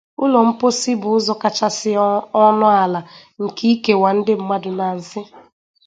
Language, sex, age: Igbo, female, under 19